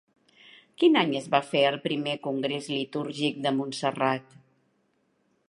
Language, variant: Catalan, Central